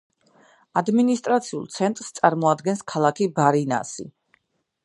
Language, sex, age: Georgian, female, 30-39